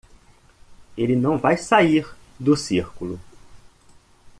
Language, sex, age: Portuguese, male, 30-39